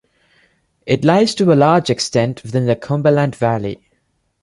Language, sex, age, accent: English, male, 19-29, India and South Asia (India, Pakistan, Sri Lanka)